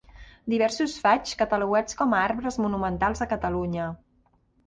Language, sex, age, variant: Catalan, female, 50-59, Central